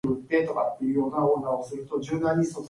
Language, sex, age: English, female, 19-29